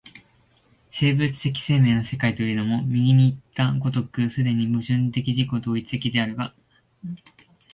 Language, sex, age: Japanese, male, 19-29